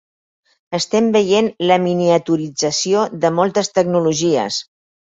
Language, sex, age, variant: Catalan, female, 60-69, Central